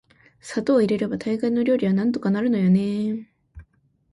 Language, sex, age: Japanese, female, 19-29